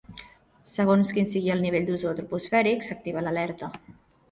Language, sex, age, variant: Catalan, female, 19-29, Central